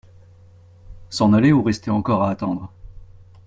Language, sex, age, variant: French, male, 30-39, Français de métropole